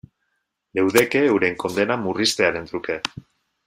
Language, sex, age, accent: Basque, male, 30-39, Mendebalekoa (Araba, Bizkaia, Gipuzkoako mendebaleko herri batzuk)